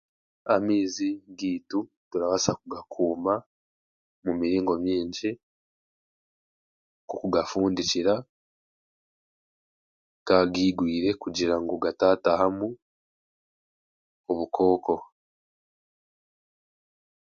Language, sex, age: Chiga, male, 19-29